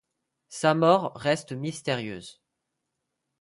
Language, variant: French, Français de métropole